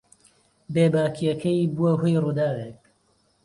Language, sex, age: Central Kurdish, male, 30-39